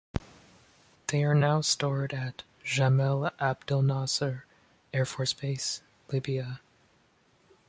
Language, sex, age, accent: English, male, 19-29, United States English